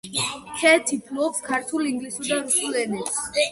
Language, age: Georgian, 19-29